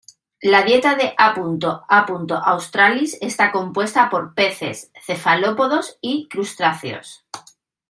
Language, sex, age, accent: Spanish, female, 30-39, España: Centro-Sur peninsular (Madrid, Toledo, Castilla-La Mancha)